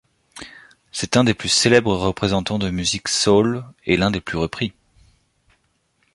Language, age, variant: French, 30-39, Français de métropole